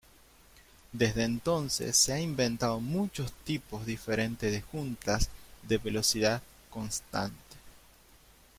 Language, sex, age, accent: Spanish, male, 19-29, Rioplatense: Argentina, Uruguay, este de Bolivia, Paraguay